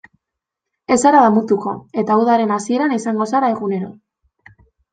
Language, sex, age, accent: Basque, female, 19-29, Mendebalekoa (Araba, Bizkaia, Gipuzkoako mendebaleko herri batzuk)